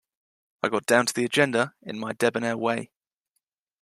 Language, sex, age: English, male, 19-29